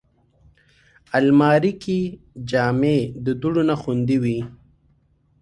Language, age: Pashto, 19-29